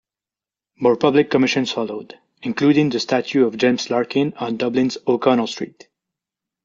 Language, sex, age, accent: English, male, 19-29, Canadian English